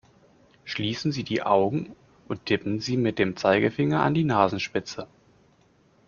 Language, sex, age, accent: German, male, 30-39, Deutschland Deutsch